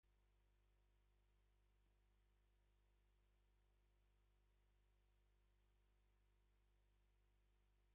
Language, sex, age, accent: Spanish, male, 50-59, Andino-Pacífico: Colombia, Perú, Ecuador, oeste de Bolivia y Venezuela andina